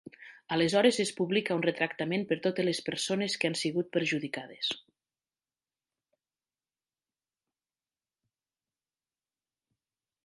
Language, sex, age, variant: Catalan, female, 40-49, Nord-Occidental